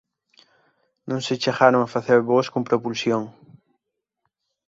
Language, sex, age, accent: Galician, male, 19-29, Central (gheada)